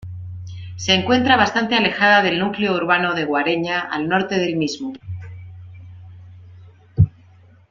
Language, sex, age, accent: Spanish, female, 30-39, España: Centro-Sur peninsular (Madrid, Toledo, Castilla-La Mancha)